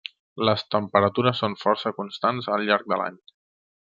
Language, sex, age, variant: Catalan, male, 30-39, Central